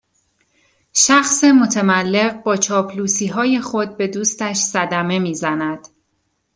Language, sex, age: Persian, female, 30-39